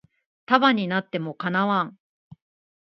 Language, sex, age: Japanese, female, 40-49